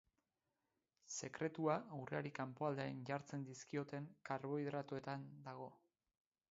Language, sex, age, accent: Basque, male, 30-39, Mendebalekoa (Araba, Bizkaia, Gipuzkoako mendebaleko herri batzuk)